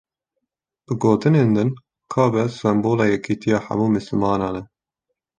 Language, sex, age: Kurdish, male, 19-29